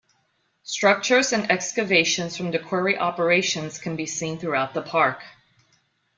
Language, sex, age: English, female, 40-49